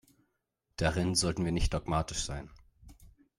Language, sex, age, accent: German, male, 30-39, Deutschland Deutsch